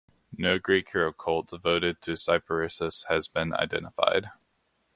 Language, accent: English, United States English